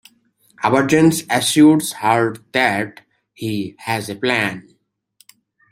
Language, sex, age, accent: English, male, 19-29, United States English